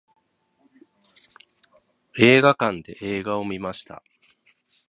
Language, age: Japanese, 50-59